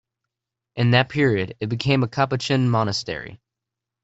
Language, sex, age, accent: English, male, under 19, United States English